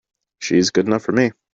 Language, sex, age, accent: English, male, under 19, United States English